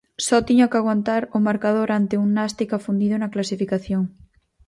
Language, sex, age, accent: Galician, female, 19-29, Central (gheada)